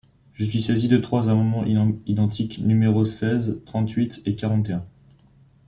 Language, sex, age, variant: French, male, under 19, Français de métropole